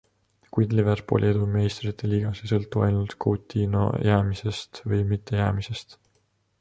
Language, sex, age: Estonian, male, 19-29